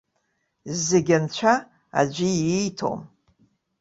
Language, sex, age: Abkhazian, female, 60-69